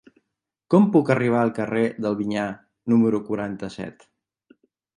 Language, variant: Catalan, Central